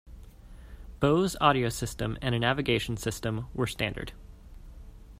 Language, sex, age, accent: English, male, 19-29, United States English